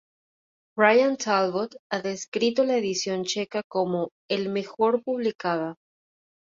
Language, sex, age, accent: Spanish, female, 30-39, Caribe: Cuba, Venezuela, Puerto Rico, República Dominicana, Panamá, Colombia caribeña, México caribeño, Costa del golfo de México